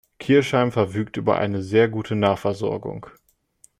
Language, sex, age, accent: German, male, under 19, Deutschland Deutsch